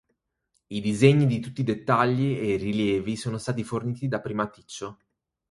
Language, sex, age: Italian, male, 30-39